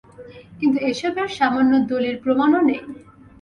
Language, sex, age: Bengali, female, 19-29